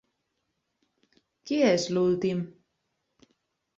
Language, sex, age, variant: Catalan, female, 19-29, Nord-Occidental